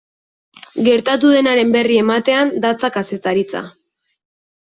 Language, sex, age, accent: Basque, female, 19-29, Mendebalekoa (Araba, Bizkaia, Gipuzkoako mendebaleko herri batzuk)